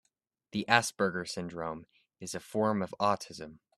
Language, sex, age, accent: English, male, 19-29, United States English